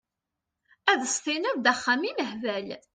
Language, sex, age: Kabyle, female, 40-49